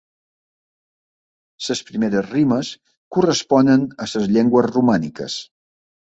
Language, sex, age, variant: Catalan, male, 60-69, Balear